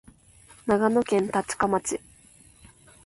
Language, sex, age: Japanese, female, 19-29